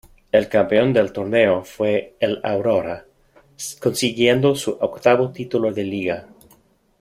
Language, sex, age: Spanish, male, 50-59